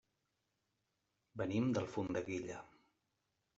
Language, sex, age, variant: Catalan, male, 30-39, Central